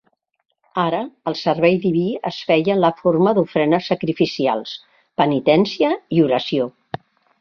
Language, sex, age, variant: Catalan, female, 60-69, Central